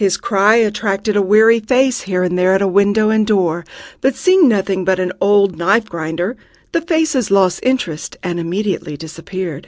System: none